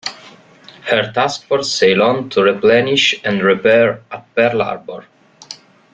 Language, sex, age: English, male, 19-29